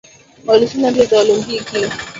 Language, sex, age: Swahili, female, 19-29